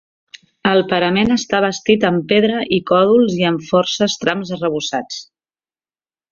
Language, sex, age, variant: Catalan, female, 40-49, Central